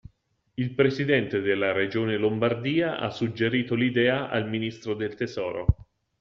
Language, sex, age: Italian, male, 50-59